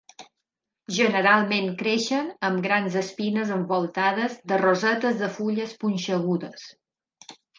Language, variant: Catalan, Balear